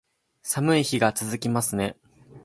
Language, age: Japanese, 19-29